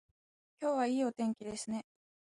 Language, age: Japanese, 19-29